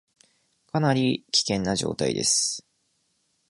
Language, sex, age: Japanese, male, 19-29